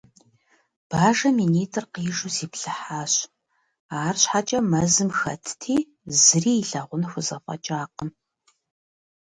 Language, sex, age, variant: Kabardian, female, 50-59, Адыгэбзэ (Къэбэрдей, Кирил, псоми зэдай)